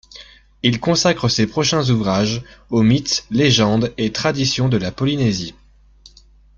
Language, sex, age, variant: French, male, 19-29, Français de métropole